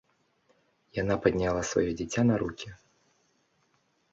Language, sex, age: Belarusian, male, 19-29